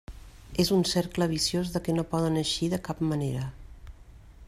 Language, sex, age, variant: Catalan, female, 50-59, Central